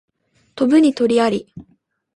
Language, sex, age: Japanese, female, 19-29